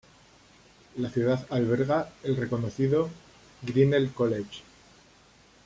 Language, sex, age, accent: Spanish, male, 40-49, España: Centro-Sur peninsular (Madrid, Toledo, Castilla-La Mancha)